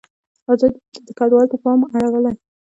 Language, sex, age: Pashto, female, under 19